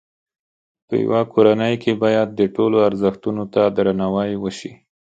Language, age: Pashto, 30-39